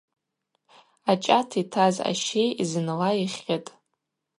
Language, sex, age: Abaza, female, 19-29